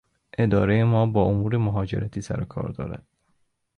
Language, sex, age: Persian, male, 19-29